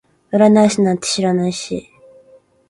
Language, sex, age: Japanese, female, 19-29